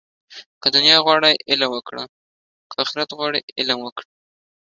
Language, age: Pashto, 19-29